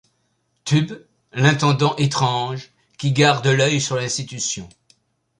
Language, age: French, 70-79